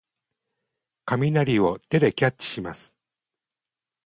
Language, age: Japanese, 60-69